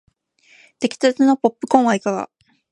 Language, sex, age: Japanese, female, 19-29